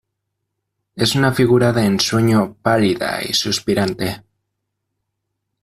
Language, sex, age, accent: Spanish, male, under 19, España: Centro-Sur peninsular (Madrid, Toledo, Castilla-La Mancha)